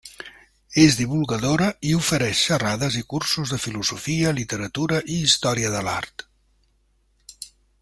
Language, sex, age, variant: Catalan, male, 60-69, Central